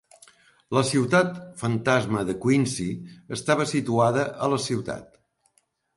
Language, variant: Catalan, Central